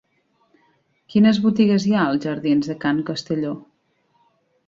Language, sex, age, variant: Catalan, female, 30-39, Nord-Occidental